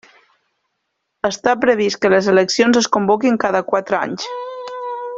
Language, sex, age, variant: Catalan, female, 40-49, Nord-Occidental